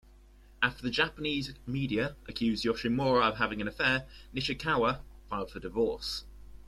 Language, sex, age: English, male, under 19